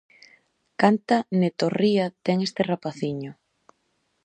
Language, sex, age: Galician, female, 19-29